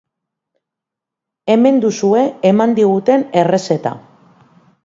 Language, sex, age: Basque, female, 50-59